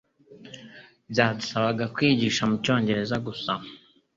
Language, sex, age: Kinyarwanda, male, 19-29